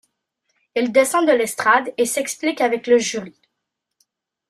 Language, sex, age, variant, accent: French, female, 50-59, Français d'Amérique du Nord, Français du Canada